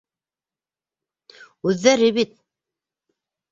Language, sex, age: Bashkir, female, 60-69